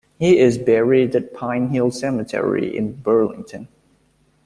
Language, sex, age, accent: English, male, 19-29, United States English